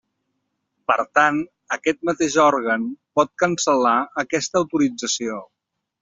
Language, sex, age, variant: Catalan, male, 50-59, Central